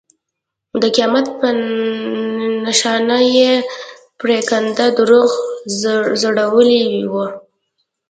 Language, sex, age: Pashto, female, under 19